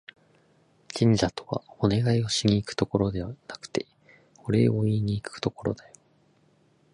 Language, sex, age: Japanese, male, 19-29